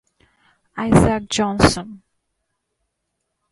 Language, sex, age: English, female, 19-29